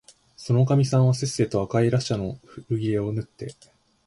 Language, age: Japanese, 19-29